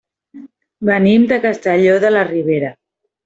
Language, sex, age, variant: Catalan, female, 30-39, Central